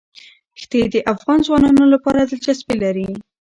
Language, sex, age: Pashto, female, 40-49